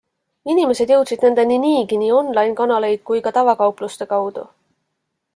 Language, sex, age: Estonian, female, 40-49